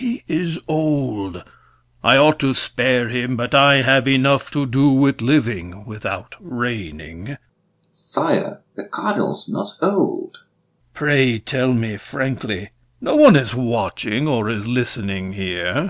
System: none